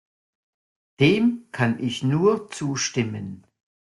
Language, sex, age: German, male, 40-49